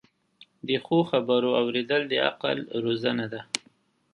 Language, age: Pashto, 30-39